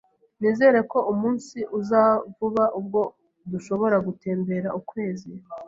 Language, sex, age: Kinyarwanda, female, 19-29